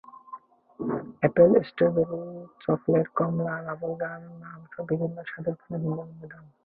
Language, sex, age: Bengali, male, under 19